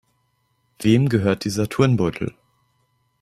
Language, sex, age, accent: German, male, 19-29, Deutschland Deutsch